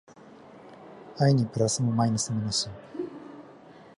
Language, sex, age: Japanese, male, 19-29